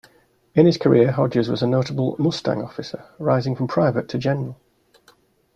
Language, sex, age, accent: English, male, 40-49, England English